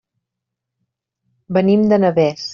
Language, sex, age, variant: Catalan, female, 50-59, Central